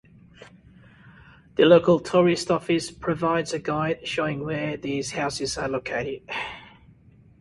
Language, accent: English, Australian English